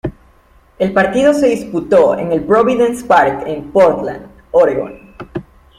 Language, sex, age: Spanish, male, under 19